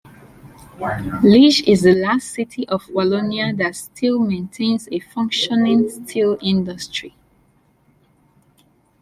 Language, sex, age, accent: English, female, 19-29, England English